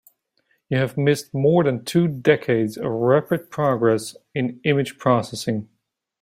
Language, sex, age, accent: English, male, 19-29, United States English